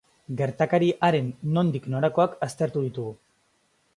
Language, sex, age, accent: Basque, male, under 19, Mendebalekoa (Araba, Bizkaia, Gipuzkoako mendebaleko herri batzuk)